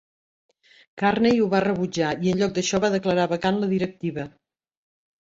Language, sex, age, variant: Catalan, female, 70-79, Central